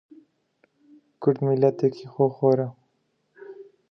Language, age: Central Kurdish, 19-29